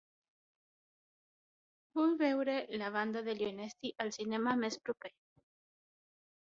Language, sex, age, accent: Catalan, female, 19-29, central; aprenent (recent, des del castellà)